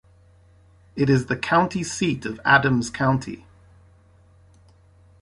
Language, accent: English, England English